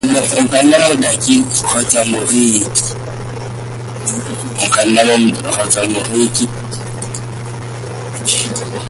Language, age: Tswana, 19-29